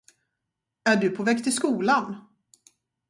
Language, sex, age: Swedish, female, 40-49